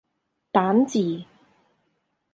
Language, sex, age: Cantonese, female, 40-49